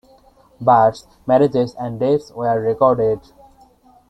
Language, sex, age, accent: English, male, 19-29, India and South Asia (India, Pakistan, Sri Lanka)